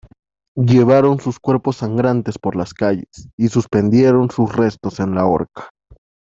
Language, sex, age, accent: Spanish, male, 19-29, Andino-Pacífico: Colombia, Perú, Ecuador, oeste de Bolivia y Venezuela andina